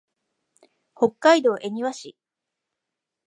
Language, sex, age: Japanese, female, 50-59